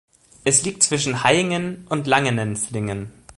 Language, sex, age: German, male, 19-29